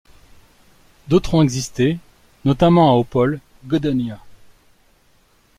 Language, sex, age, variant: French, male, 40-49, Français de métropole